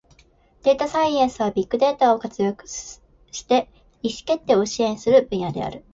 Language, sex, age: Japanese, female, 19-29